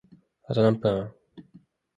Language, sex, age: Japanese, male, 19-29